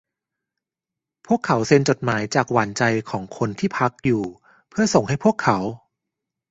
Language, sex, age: Thai, male, 30-39